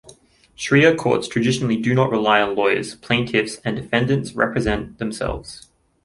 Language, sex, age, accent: English, male, 19-29, Australian English